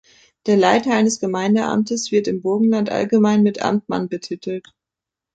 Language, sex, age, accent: German, female, 19-29, Deutschland Deutsch